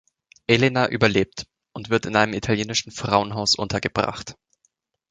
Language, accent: German, Deutschland Deutsch